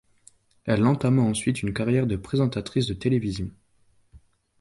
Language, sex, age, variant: French, male, 19-29, Français de métropole